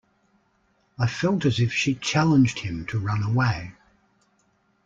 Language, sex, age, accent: English, male, 60-69, Australian English